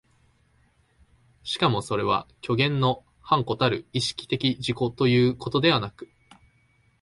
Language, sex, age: Japanese, male, 19-29